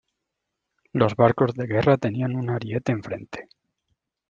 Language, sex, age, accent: Spanish, male, 30-39, España: Sur peninsular (Andalucia, Extremadura, Murcia)